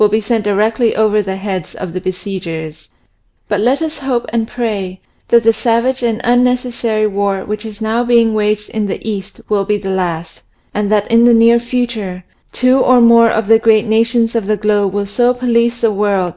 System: none